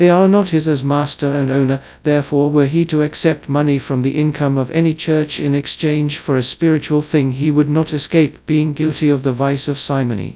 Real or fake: fake